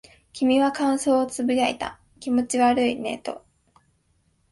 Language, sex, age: Japanese, female, 19-29